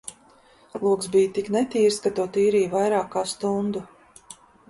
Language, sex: Latvian, female